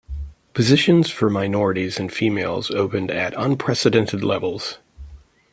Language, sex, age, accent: English, male, 50-59, United States English